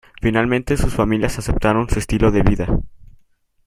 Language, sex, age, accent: Spanish, male, under 19, México